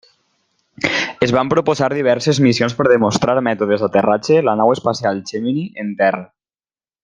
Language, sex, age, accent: Catalan, male, 19-29, valencià